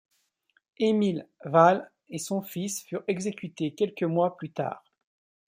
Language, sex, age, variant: French, male, 50-59, Français de métropole